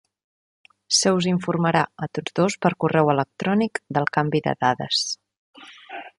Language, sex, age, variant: Catalan, female, 30-39, Central